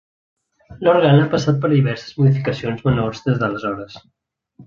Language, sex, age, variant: Catalan, male, 30-39, Central